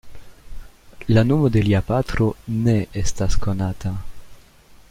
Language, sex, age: Esperanto, male, 19-29